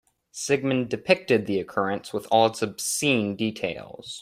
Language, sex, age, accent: English, male, under 19, United States English